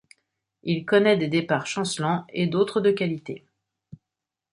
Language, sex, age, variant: French, female, 40-49, Français de métropole